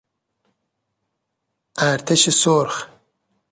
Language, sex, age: Persian, male, 30-39